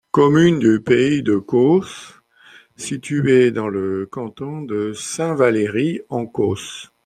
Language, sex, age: French, male, 50-59